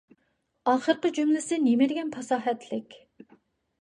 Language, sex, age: Uyghur, female, 40-49